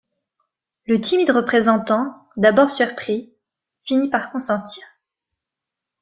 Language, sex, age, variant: French, female, 19-29, Français de métropole